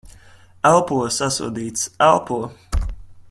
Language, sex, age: Latvian, male, 19-29